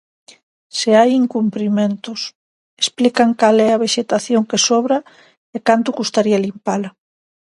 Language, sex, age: Galician, female, 50-59